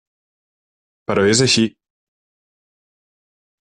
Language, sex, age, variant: Catalan, male, 30-39, Central